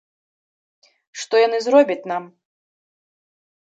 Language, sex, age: Belarusian, female, 19-29